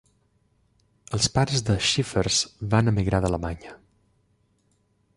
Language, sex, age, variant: Catalan, male, 30-39, Balear